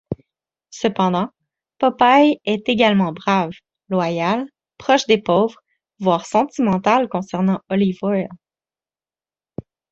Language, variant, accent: French, Français d'Amérique du Nord, Français du Canada